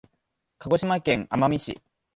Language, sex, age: Japanese, male, 19-29